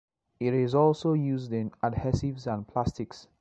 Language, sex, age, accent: English, male, 19-29, Southern African (South Africa, Zimbabwe, Namibia)